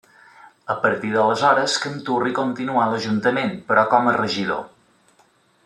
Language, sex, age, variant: Catalan, male, 30-39, Balear